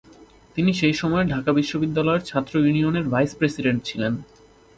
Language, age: Bengali, 19-29